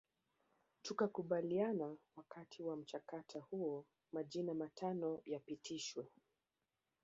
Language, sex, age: Swahili, female, 60-69